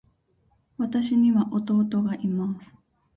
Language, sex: Japanese, female